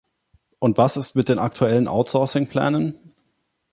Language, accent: German, Deutschland Deutsch